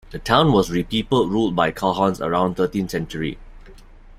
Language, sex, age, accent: English, male, 30-39, Singaporean English